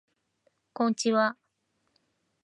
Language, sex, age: Japanese, female, 50-59